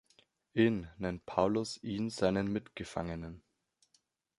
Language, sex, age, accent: German, male, 19-29, Deutschland Deutsch